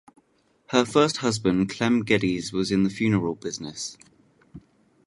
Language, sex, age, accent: English, male, 19-29, England English